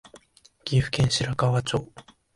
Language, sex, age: Japanese, male, 19-29